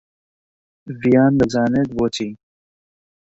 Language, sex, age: Central Kurdish, male, 30-39